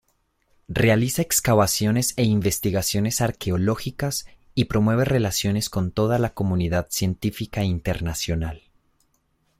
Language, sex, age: Spanish, male, 19-29